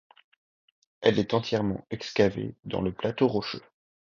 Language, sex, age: French, male, 19-29